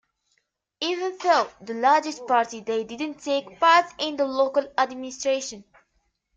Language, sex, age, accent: English, female, 19-29, United States English